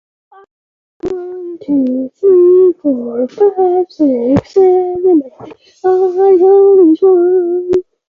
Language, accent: English, Canadian English